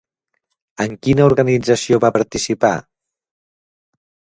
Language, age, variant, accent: Catalan, 40-49, Central, central